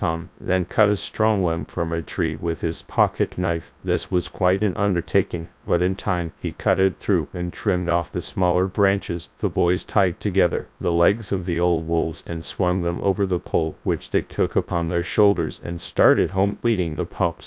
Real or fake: fake